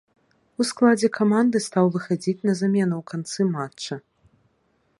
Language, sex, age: Belarusian, female, 30-39